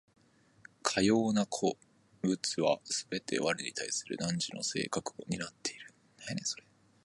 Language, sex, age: Japanese, male, 19-29